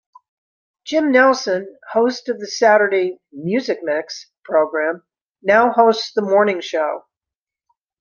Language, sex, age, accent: English, female, 60-69, United States English